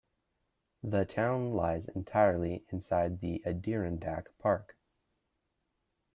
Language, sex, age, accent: English, male, under 19, United States English